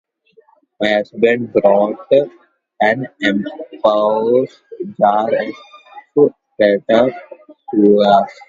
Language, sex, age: English, male, under 19